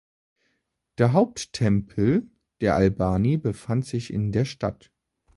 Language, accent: German, Deutschland Deutsch